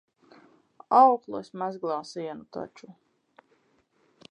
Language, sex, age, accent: Latvian, female, 30-39, bez akcenta